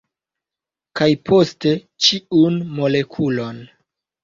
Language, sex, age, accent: Esperanto, male, 19-29, Internacia